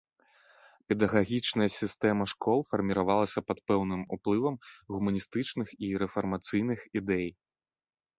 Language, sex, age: Belarusian, male, 30-39